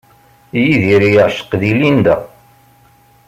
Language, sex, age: Kabyle, male, 40-49